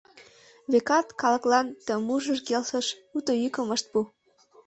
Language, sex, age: Mari, female, under 19